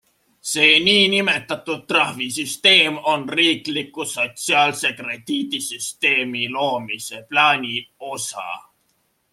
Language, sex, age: Estonian, male, 19-29